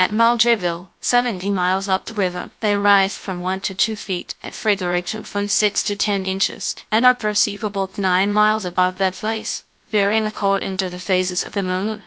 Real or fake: fake